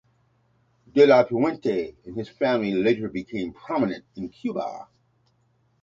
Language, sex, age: English, male, 60-69